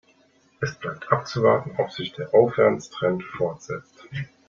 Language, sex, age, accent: German, male, 30-39, Deutschland Deutsch